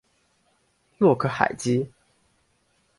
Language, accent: Chinese, 出生地：辽宁省